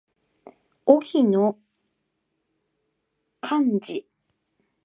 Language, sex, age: Japanese, female, 19-29